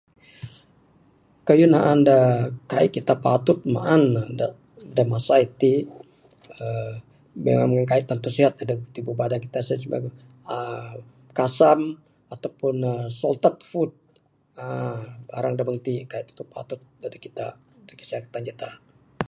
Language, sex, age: Bukar-Sadung Bidayuh, male, 60-69